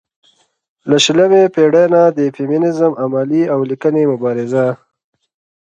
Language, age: Pashto, 19-29